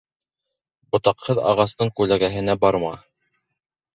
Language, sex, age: Bashkir, male, 30-39